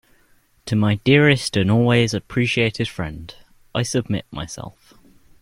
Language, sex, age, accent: English, male, under 19, England English